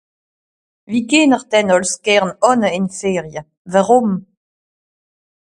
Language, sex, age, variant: Swiss German, female, 30-39, Nordniederàlemmànisch (Rishoffe, Zàwere, Bùsswìller, Hawenau, Brüemt, Stroossbùri, Molse, Dàmbàch, Schlettstàtt, Pfàlzbùri usw.)